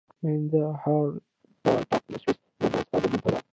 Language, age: Pashto, 19-29